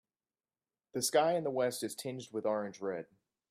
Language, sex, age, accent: English, male, 19-29, United States English